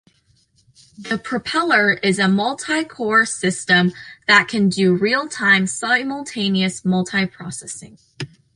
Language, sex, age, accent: English, female, under 19, United States English